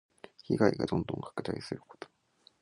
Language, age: Japanese, 19-29